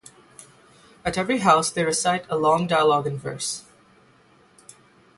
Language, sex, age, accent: English, male, 19-29, United States English; England English; India and South Asia (India, Pakistan, Sri Lanka)